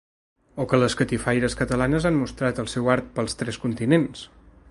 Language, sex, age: Catalan, male, 19-29